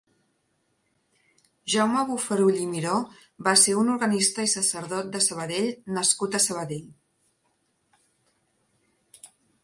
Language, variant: Catalan, Central